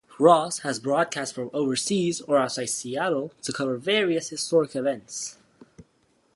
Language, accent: English, United States English